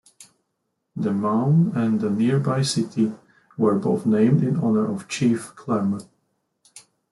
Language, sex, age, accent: English, male, 30-39, England English